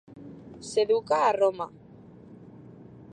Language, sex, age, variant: Catalan, female, under 19, Alacantí